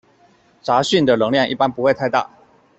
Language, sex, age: Chinese, male, 30-39